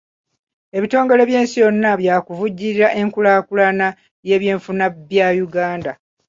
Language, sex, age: Ganda, female, 50-59